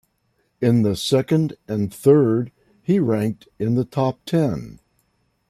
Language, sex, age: English, male, 70-79